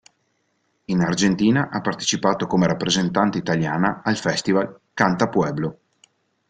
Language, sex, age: Italian, male, 40-49